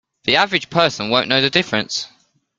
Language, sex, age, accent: English, male, under 19, England English